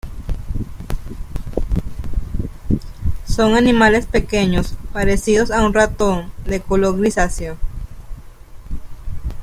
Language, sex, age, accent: Spanish, female, 19-29, Caribe: Cuba, Venezuela, Puerto Rico, República Dominicana, Panamá, Colombia caribeña, México caribeño, Costa del golfo de México